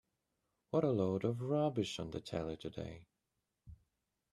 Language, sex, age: English, male, 19-29